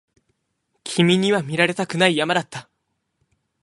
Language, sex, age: Japanese, male, 19-29